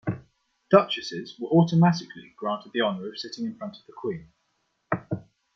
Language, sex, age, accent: English, male, 19-29, England English